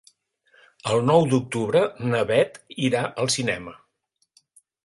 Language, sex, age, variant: Catalan, male, 60-69, Central